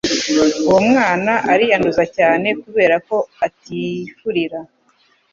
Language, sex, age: Kinyarwanda, female, 50-59